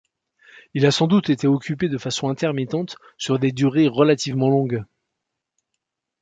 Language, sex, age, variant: French, male, 60-69, Français de métropole